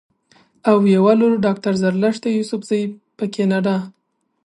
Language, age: Pashto, 19-29